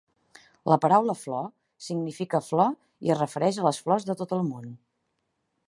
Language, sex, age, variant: Catalan, female, 40-49, Central